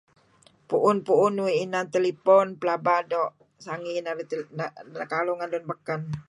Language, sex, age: Kelabit, female, 60-69